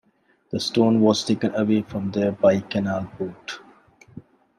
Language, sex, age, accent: English, male, 40-49, India and South Asia (India, Pakistan, Sri Lanka)